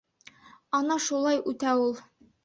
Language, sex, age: Bashkir, female, 19-29